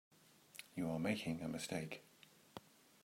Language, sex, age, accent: English, male, 50-59, England English